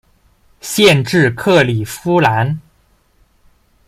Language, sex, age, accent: Chinese, male, 19-29, 出生地：广东省